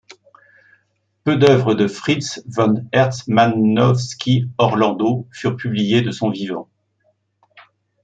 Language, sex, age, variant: French, male, 60-69, Français de métropole